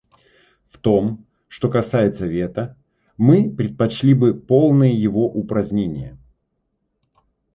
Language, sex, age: Russian, male, 30-39